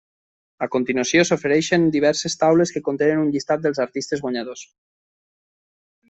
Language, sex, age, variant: Catalan, male, 19-29, Nord-Occidental